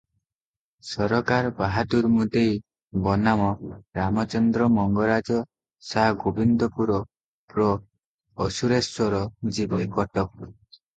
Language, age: Odia, 19-29